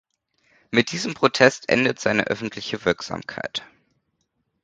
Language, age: German, 19-29